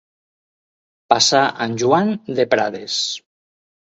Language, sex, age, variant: Catalan, male, 60-69, Central